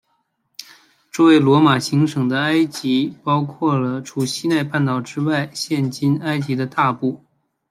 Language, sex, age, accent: Chinese, male, 30-39, 出生地：黑龙江省